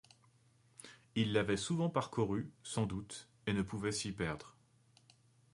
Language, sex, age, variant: French, male, 30-39, Français de métropole